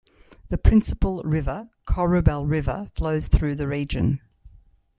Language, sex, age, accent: English, female, 60-69, Australian English